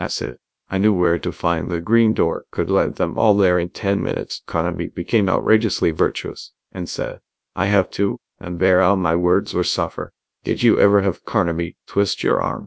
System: TTS, GradTTS